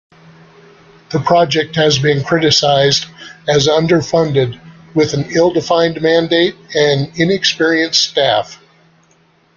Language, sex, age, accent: English, male, 50-59, United States English